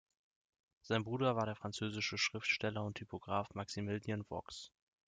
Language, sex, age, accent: German, male, 19-29, Deutschland Deutsch